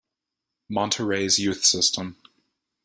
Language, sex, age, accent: English, male, 19-29, United States English